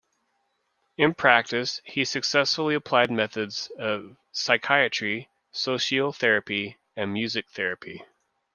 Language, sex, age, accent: English, male, 30-39, United States English